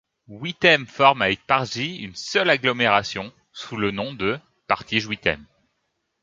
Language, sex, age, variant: French, male, 19-29, Français de métropole